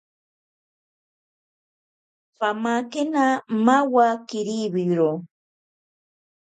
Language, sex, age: Ashéninka Perené, female, 40-49